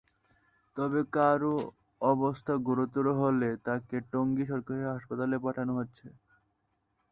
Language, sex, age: Bengali, male, under 19